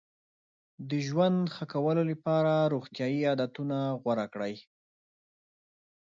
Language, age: Pashto, 30-39